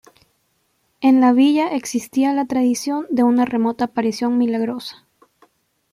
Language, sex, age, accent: Spanish, female, under 19, Andino-Pacífico: Colombia, Perú, Ecuador, oeste de Bolivia y Venezuela andina